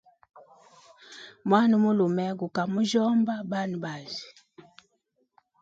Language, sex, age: Hemba, female, 30-39